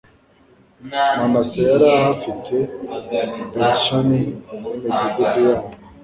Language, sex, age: Kinyarwanda, male, 19-29